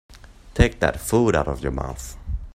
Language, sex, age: English, male, 19-29